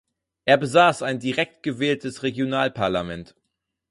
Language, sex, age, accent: German, male, 19-29, Deutschland Deutsch